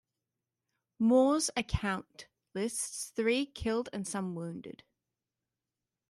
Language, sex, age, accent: English, female, 19-29, Australian English